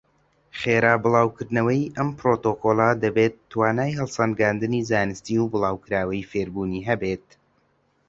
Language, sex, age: Central Kurdish, male, 19-29